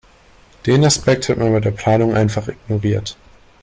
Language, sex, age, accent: German, male, under 19, Deutschland Deutsch